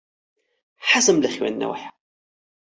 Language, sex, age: Central Kurdish, male, 30-39